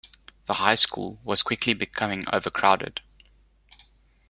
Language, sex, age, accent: English, male, 30-39, Southern African (South Africa, Zimbabwe, Namibia)